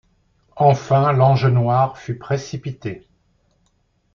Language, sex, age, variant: French, male, 60-69, Français de métropole